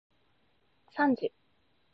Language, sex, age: Japanese, female, 19-29